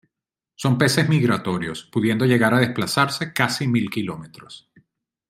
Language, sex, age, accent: Spanish, male, 40-49, Caribe: Cuba, Venezuela, Puerto Rico, República Dominicana, Panamá, Colombia caribeña, México caribeño, Costa del golfo de México